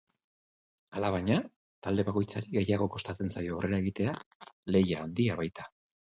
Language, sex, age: Basque, male, 40-49